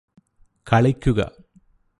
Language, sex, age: Malayalam, male, 40-49